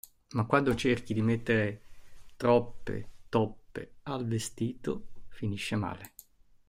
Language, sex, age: Italian, male, 50-59